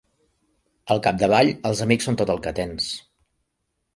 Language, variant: Catalan, Central